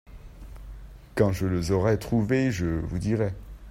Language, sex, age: French, male, under 19